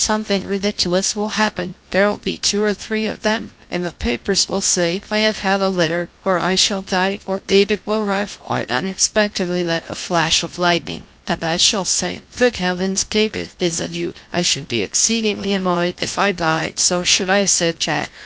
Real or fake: fake